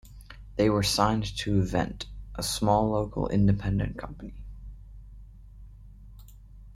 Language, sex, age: English, male, under 19